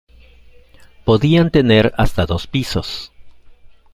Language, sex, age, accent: Spanish, male, 50-59, Andino-Pacífico: Colombia, Perú, Ecuador, oeste de Bolivia y Venezuela andina